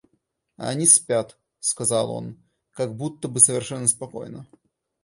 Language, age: Russian, 19-29